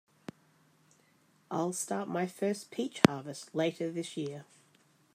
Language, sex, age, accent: English, female, 40-49, Australian English